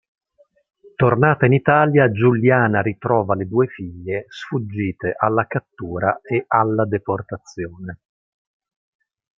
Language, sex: Italian, male